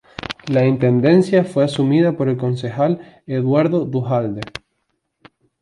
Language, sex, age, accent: Spanish, male, 19-29, España: Sur peninsular (Andalucia, Extremadura, Murcia)